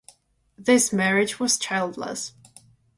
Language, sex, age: English, female, 19-29